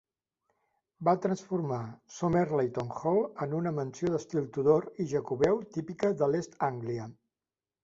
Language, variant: Catalan, Central